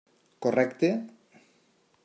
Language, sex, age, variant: Catalan, male, 40-49, Nord-Occidental